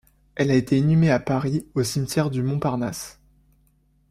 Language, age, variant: French, 19-29, Français de métropole